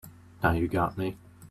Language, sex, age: English, male, 19-29